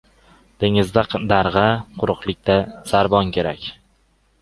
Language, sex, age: Uzbek, male, 19-29